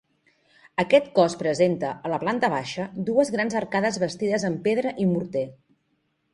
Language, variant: Catalan, Central